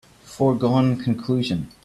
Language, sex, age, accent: English, male, 19-29, Scottish English